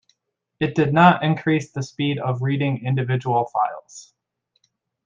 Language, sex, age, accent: English, male, 19-29, United States English